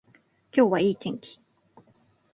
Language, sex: Japanese, female